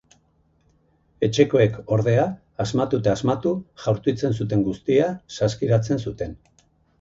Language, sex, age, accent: Basque, male, 50-59, Erdialdekoa edo Nafarra (Gipuzkoa, Nafarroa)